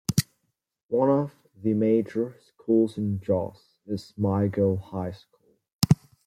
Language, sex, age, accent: English, male, under 19, England English